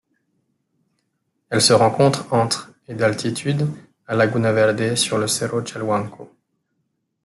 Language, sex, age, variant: French, male, 19-29, Français de métropole